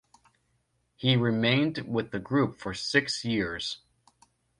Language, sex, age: English, male, 19-29